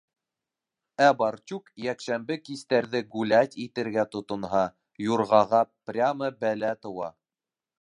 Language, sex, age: Bashkir, male, 19-29